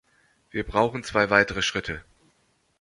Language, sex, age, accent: German, male, 40-49, Deutschland Deutsch